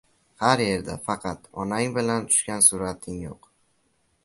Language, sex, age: Uzbek, male, under 19